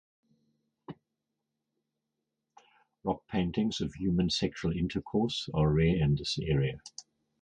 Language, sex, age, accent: English, male, 60-69, England English